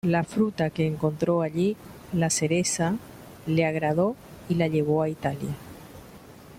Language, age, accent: Spanish, 50-59, Rioplatense: Argentina, Uruguay, este de Bolivia, Paraguay